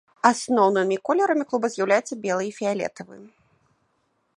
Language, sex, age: Belarusian, female, 19-29